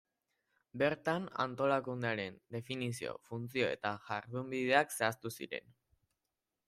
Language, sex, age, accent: Basque, male, under 19, Erdialdekoa edo Nafarra (Gipuzkoa, Nafarroa)